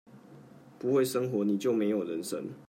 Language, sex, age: Chinese, male, 19-29